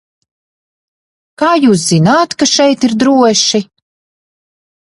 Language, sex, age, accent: Latvian, female, 40-49, bez akcenta